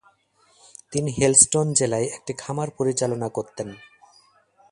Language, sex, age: Bengali, male, 30-39